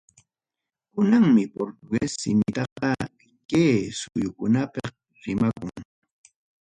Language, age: Ayacucho Quechua, 60-69